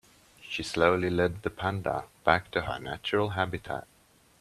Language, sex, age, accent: English, male, 19-29, England English